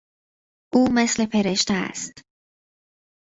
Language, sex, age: Persian, female, 19-29